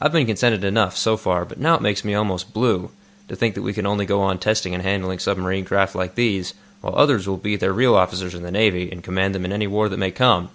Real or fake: real